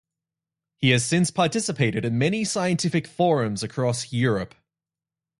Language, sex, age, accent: English, male, 19-29, Australian English